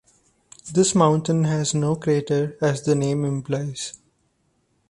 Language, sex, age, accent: English, male, 19-29, India and South Asia (India, Pakistan, Sri Lanka)